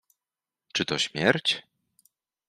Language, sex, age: Polish, male, 19-29